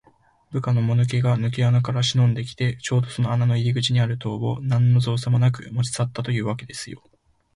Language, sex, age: Japanese, male, 19-29